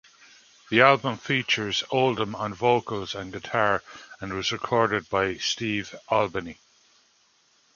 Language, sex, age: English, male, 40-49